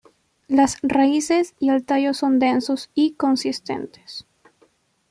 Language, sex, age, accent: Spanish, female, under 19, Andino-Pacífico: Colombia, Perú, Ecuador, oeste de Bolivia y Venezuela andina